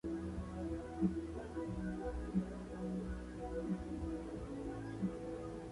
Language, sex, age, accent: Spanish, male, 19-29, México